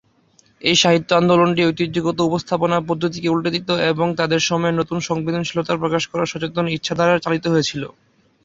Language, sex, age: Bengali, male, 19-29